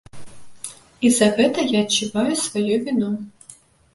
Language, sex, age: Belarusian, female, 19-29